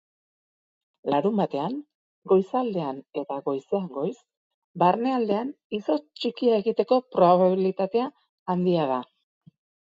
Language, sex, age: Basque, female, 40-49